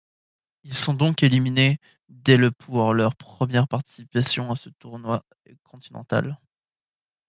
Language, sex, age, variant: French, male, 19-29, Français de métropole